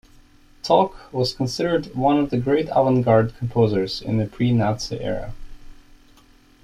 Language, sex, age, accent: English, male, 30-39, Canadian English